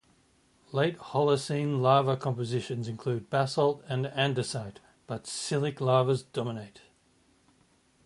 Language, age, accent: English, 40-49, Australian English